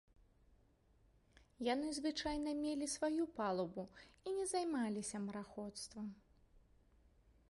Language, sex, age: Belarusian, female, 19-29